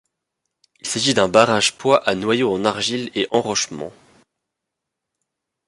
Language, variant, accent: French, Français d'Europe, Français de Belgique